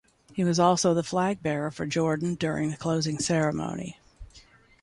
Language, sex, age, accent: English, female, 70-79, United States English